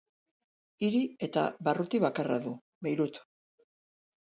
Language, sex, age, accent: Basque, female, 60-69, Erdialdekoa edo Nafarra (Gipuzkoa, Nafarroa)